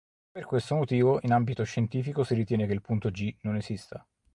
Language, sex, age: Italian, male, 30-39